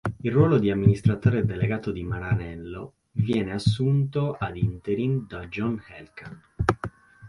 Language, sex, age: Italian, male, 19-29